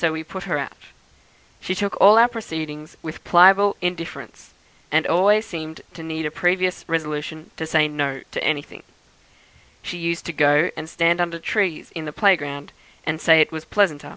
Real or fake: real